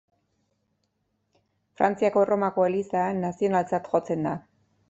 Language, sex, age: Basque, female, 40-49